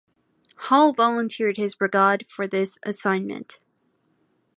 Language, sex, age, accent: English, female, under 19, United States English